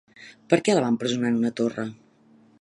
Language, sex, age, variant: Catalan, female, 40-49, Central